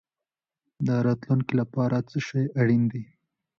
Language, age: Pashto, 19-29